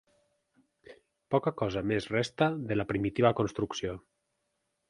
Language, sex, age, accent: Catalan, male, 19-29, valencià